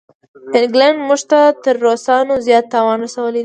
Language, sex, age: Pashto, female, under 19